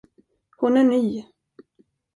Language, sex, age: Swedish, female, 40-49